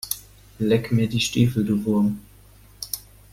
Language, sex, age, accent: German, male, under 19, Deutschland Deutsch